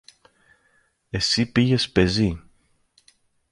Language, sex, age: Greek, male, 30-39